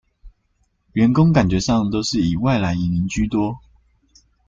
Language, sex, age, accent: Chinese, female, 19-29, 出生地：高雄市